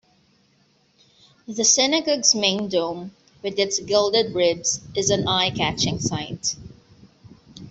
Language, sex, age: English, female, 19-29